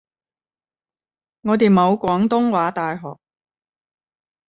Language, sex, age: Cantonese, female, 30-39